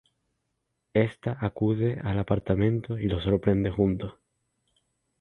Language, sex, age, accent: Spanish, male, 19-29, España: Islas Canarias